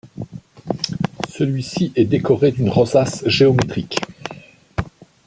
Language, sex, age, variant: French, male, 50-59, Français de métropole